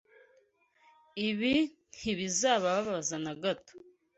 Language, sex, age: Kinyarwanda, female, 19-29